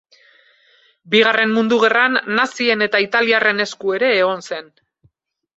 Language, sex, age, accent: Basque, female, 40-49, Mendebalekoa (Araba, Bizkaia, Gipuzkoako mendebaleko herri batzuk)